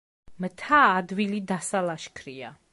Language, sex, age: Georgian, female, 30-39